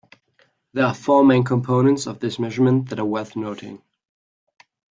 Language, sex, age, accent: English, male, 19-29, England English